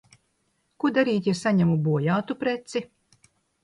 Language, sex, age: Latvian, female, 60-69